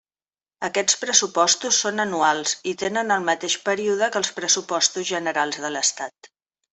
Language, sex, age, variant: Catalan, female, 50-59, Central